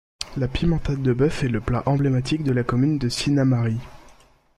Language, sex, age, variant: French, male, under 19, Français de métropole